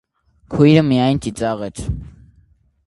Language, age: Armenian, 19-29